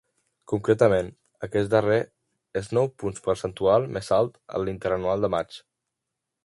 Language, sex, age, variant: Catalan, male, under 19, Central